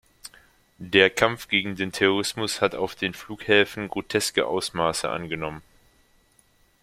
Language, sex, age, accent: German, male, 19-29, Deutschland Deutsch